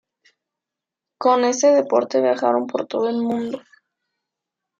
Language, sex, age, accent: Spanish, female, 19-29, México